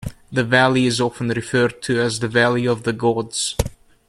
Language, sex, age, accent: English, male, 19-29, Scottish English